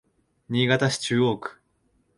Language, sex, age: Japanese, male, 19-29